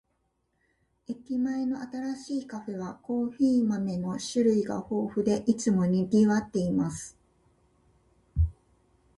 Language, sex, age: Japanese, female, 50-59